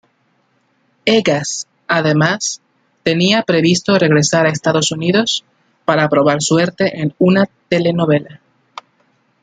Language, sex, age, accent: Spanish, male, 19-29, México